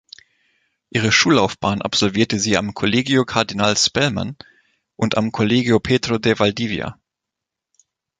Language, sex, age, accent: German, male, 19-29, Deutschland Deutsch